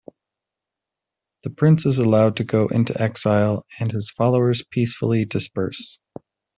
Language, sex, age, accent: English, male, 30-39, United States English